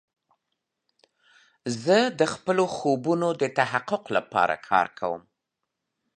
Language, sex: Pashto, female